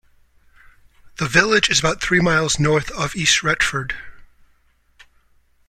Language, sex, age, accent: English, male, 50-59, United States English